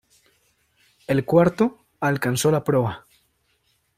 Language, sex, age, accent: Spanish, male, 19-29, México